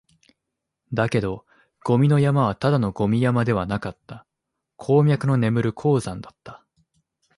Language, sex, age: Japanese, male, 19-29